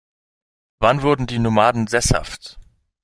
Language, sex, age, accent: German, male, 19-29, Deutschland Deutsch